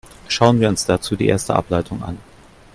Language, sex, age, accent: German, male, 40-49, Deutschland Deutsch